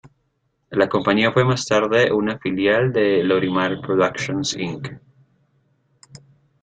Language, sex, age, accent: Spanish, male, 19-29, Andino-Pacífico: Colombia, Perú, Ecuador, oeste de Bolivia y Venezuela andina